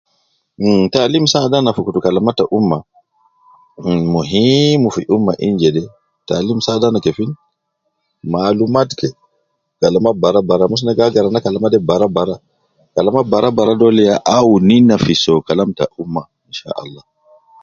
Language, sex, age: Nubi, male, 50-59